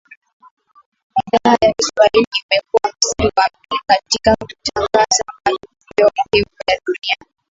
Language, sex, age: Swahili, female, 19-29